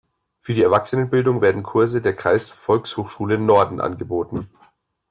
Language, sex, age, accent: German, male, 19-29, Deutschland Deutsch